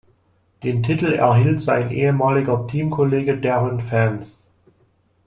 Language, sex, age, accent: German, male, 40-49, Deutschland Deutsch